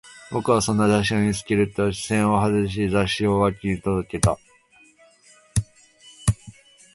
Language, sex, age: Japanese, male, 19-29